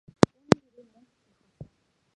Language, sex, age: Mongolian, female, 19-29